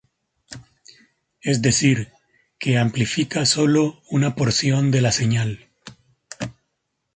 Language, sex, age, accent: Spanish, male, 30-39, España: Centro-Sur peninsular (Madrid, Toledo, Castilla-La Mancha)